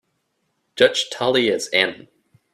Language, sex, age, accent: English, male, 19-29, United States English